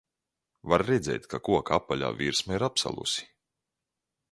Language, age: Latvian, 30-39